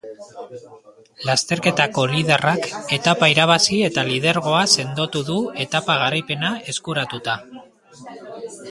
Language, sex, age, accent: Basque, male, 40-49, Mendebalekoa (Araba, Bizkaia, Gipuzkoako mendebaleko herri batzuk)